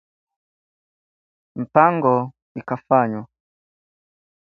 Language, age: Swahili, 19-29